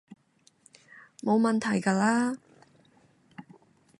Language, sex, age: Cantonese, female, 19-29